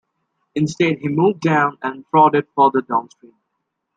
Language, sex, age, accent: English, male, 19-29, United States English